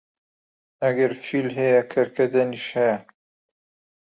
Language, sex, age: Central Kurdish, male, 30-39